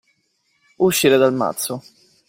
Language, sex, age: Italian, male, 30-39